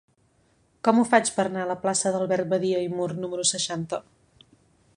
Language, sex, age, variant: Catalan, female, 19-29, Central